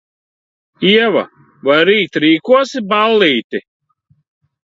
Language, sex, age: Latvian, male, 50-59